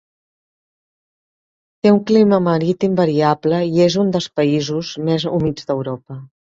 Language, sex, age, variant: Catalan, female, 50-59, Central